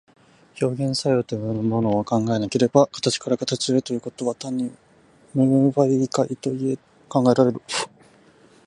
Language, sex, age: Japanese, male, 19-29